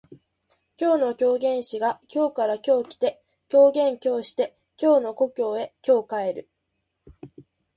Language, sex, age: Japanese, female, under 19